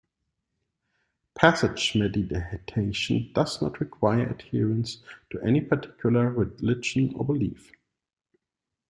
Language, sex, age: English, male, 40-49